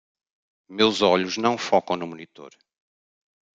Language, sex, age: Portuguese, male, 40-49